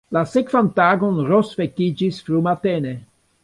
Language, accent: Esperanto, Internacia